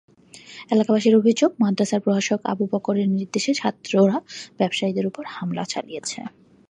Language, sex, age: Bengali, female, 19-29